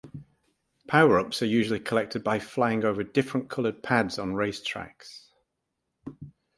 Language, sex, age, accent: English, male, 60-69, England English